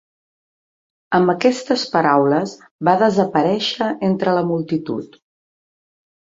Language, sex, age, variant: Catalan, female, 40-49, Central